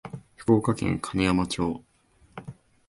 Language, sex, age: Japanese, male, 19-29